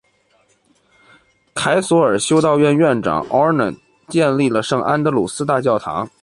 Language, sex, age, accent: Chinese, male, 19-29, 出生地：北京市